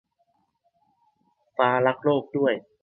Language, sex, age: Thai, male, 19-29